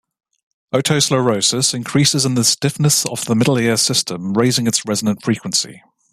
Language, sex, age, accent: English, male, 30-39, England English